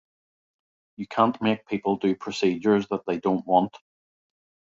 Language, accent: English, Northern Irish